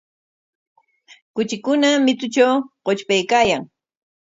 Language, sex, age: Corongo Ancash Quechua, female, 50-59